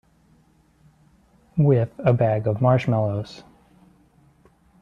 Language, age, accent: English, 19-29, United States English